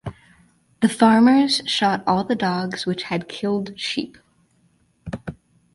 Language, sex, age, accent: English, female, 19-29, United States English